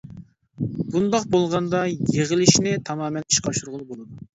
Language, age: Uyghur, 30-39